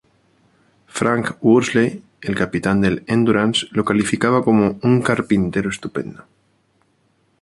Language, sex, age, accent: Spanish, male, 30-39, España: Centro-Sur peninsular (Madrid, Toledo, Castilla-La Mancha)